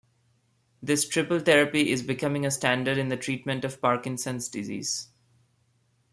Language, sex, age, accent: English, male, 19-29, India and South Asia (India, Pakistan, Sri Lanka)